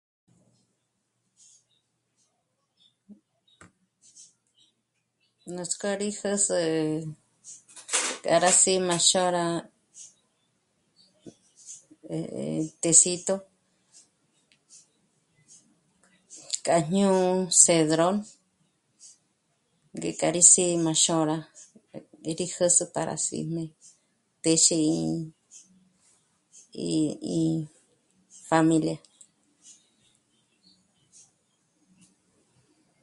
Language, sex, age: Michoacán Mazahua, female, 60-69